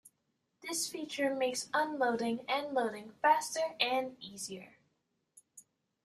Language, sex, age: English, female, 19-29